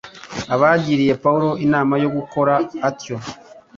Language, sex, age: Kinyarwanda, male, 30-39